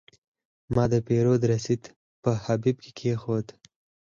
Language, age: Pashto, under 19